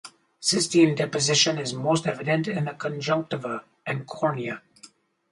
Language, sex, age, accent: English, male, 40-49, United States English